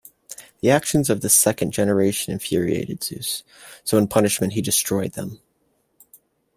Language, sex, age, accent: English, male, 19-29, United States English